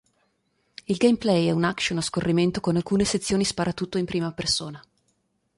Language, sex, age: Italian, female, 30-39